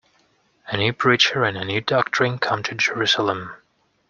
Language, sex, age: English, male, 19-29